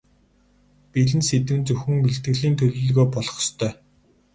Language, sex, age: Mongolian, male, 19-29